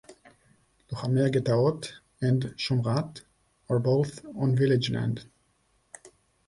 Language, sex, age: English, male, 30-39